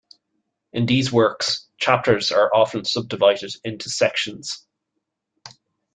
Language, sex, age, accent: English, male, 19-29, Irish English